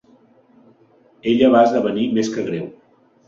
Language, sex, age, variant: Catalan, male, 40-49, Central